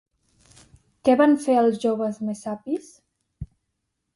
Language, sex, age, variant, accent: Catalan, female, 19-29, Central, central